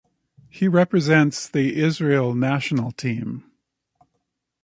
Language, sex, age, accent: English, male, 60-69, Canadian English